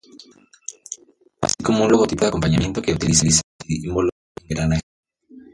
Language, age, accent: Spanish, 30-39, México